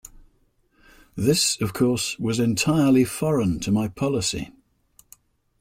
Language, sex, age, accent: English, male, 70-79, England English